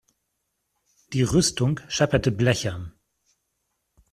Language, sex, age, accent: German, male, 40-49, Deutschland Deutsch